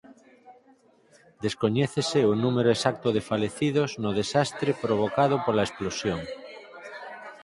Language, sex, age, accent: Galician, male, 50-59, Central (gheada)